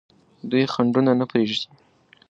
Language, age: Pashto, 19-29